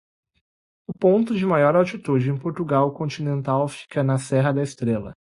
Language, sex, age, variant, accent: Portuguese, male, 19-29, Portuguese (Brasil), Gaucho